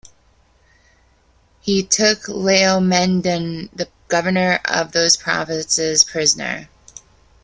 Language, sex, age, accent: English, female, 30-39, United States English